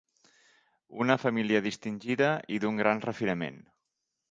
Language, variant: Catalan, Central